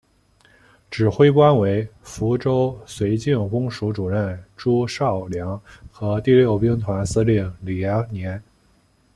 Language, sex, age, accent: Chinese, male, 19-29, 出生地：河南省